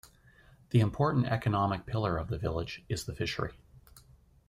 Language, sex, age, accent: English, male, 50-59, Canadian English